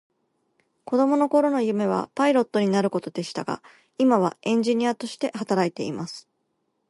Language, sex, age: Japanese, female, 40-49